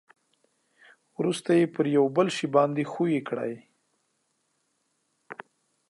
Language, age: Pashto, 30-39